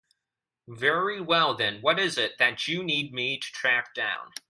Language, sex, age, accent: English, male, under 19, Canadian English